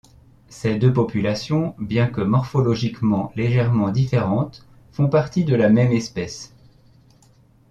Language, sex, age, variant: French, male, 30-39, Français de métropole